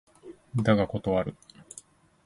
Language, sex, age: Japanese, male, 40-49